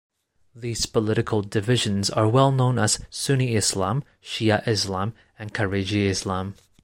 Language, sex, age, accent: English, male, 19-29, Hong Kong English